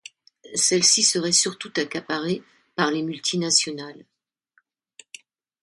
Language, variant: French, Français de métropole